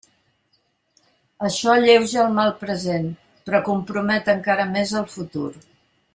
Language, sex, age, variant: Catalan, female, 60-69, Central